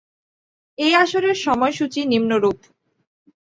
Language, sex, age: Bengali, female, 19-29